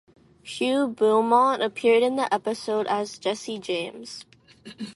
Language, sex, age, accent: English, female, under 19, United States English